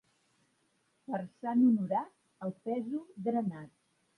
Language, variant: Catalan, Central